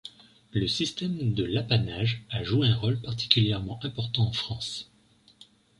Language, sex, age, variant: French, male, 30-39, Français de métropole